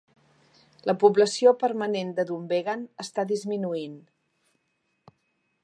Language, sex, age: Catalan, female, 50-59